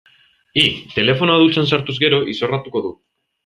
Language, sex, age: Basque, male, 19-29